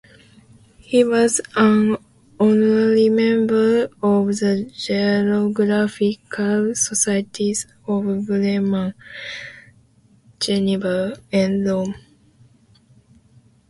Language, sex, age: English, female, 19-29